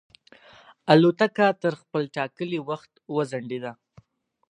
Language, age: Pashto, under 19